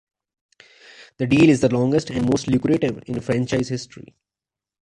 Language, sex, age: English, male, 30-39